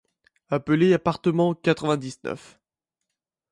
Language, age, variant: French, 19-29, Français de métropole